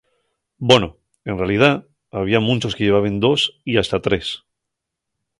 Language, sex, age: Asturian, male, 40-49